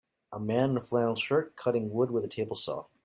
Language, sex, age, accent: English, male, 30-39, United States English